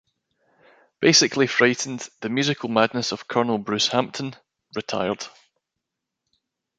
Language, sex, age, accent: English, male, 19-29, Scottish English